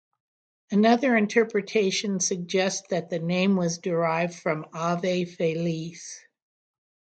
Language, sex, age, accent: English, female, 60-69, United States English